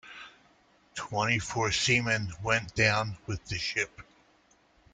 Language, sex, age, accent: English, male, 50-59, United States English